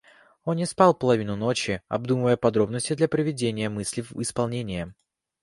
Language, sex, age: Russian, male, 19-29